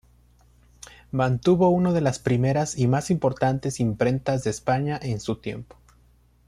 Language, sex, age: Spanish, male, 19-29